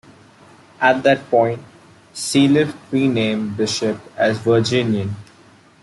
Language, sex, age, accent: English, male, 19-29, India and South Asia (India, Pakistan, Sri Lanka)